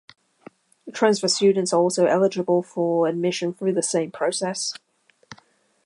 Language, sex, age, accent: English, female, 19-29, England English